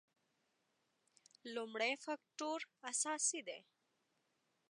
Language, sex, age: Pashto, female, 19-29